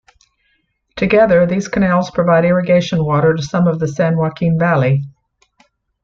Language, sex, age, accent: English, female, 70-79, United States English